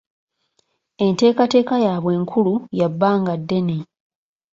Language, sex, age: Ganda, female, 19-29